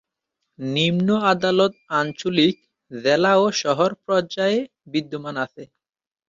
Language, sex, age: Bengali, male, 19-29